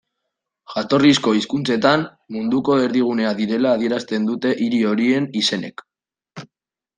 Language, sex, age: Basque, male, 19-29